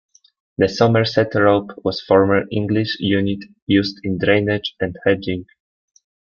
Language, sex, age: English, male, 19-29